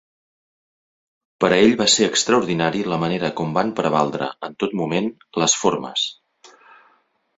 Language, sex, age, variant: Catalan, male, 40-49, Central